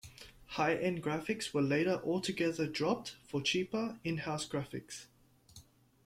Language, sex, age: English, male, 19-29